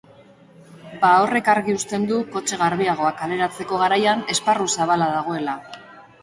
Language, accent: Basque, Mendebalekoa (Araba, Bizkaia, Gipuzkoako mendebaleko herri batzuk)